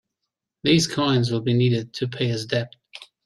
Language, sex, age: English, male, 40-49